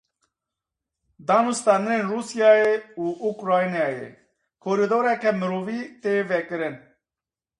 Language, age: Kurdish, 30-39